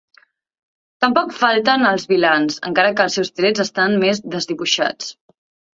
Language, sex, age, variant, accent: Catalan, female, 19-29, Central, Barceloní